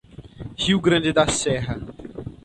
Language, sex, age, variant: Portuguese, male, 19-29, Portuguese (Brasil)